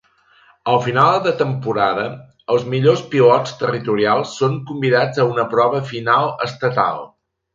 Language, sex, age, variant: Catalan, male, 50-59, Central